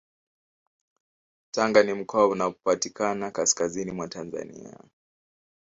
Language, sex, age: Swahili, male, 19-29